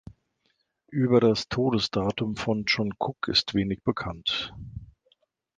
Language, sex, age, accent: German, male, 50-59, Deutschland Deutsch